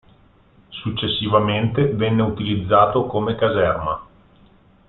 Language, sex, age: Italian, male, 40-49